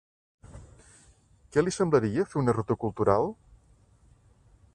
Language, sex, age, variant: Catalan, male, 50-59, Central